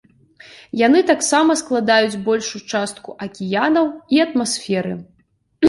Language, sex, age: Belarusian, female, 19-29